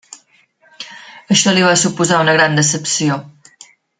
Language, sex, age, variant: Catalan, female, 30-39, Central